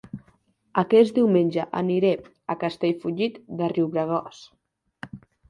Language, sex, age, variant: Catalan, male, 19-29, Central